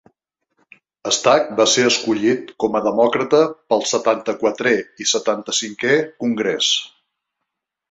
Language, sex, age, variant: Catalan, male, 50-59, Nord-Occidental